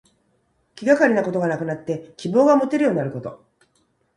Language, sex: Japanese, female